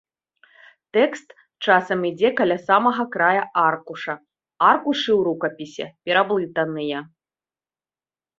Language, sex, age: Belarusian, female, 30-39